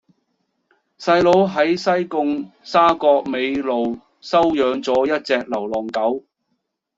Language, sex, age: Cantonese, male, 40-49